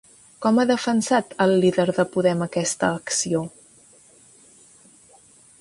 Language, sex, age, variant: Catalan, female, 19-29, Central